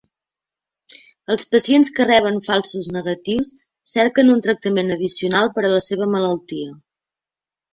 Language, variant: Catalan, Central